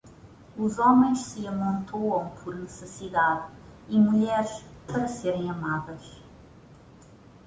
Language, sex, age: Portuguese, female, 30-39